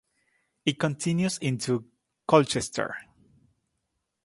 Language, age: English, 19-29